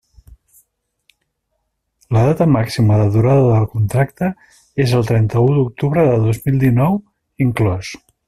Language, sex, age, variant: Catalan, male, 50-59, Nord-Occidental